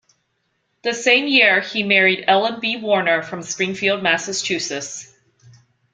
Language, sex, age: English, female, 40-49